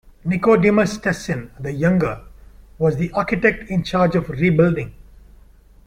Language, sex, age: English, male, 50-59